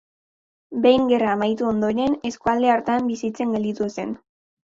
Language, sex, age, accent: Basque, female, under 19, Mendebalekoa (Araba, Bizkaia, Gipuzkoako mendebaleko herri batzuk)